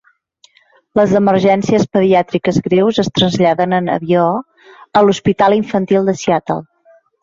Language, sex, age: Catalan, female, 40-49